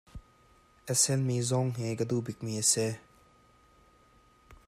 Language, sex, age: Hakha Chin, male, 19-29